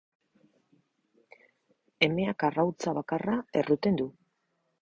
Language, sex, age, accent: Basque, female, 40-49, Mendebalekoa (Araba, Bizkaia, Gipuzkoako mendebaleko herri batzuk)